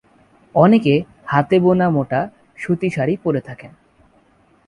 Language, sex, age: Bengali, male, under 19